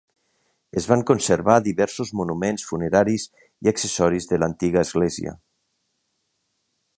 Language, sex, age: Catalan, male, 40-49